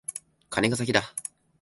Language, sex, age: Japanese, male, 19-29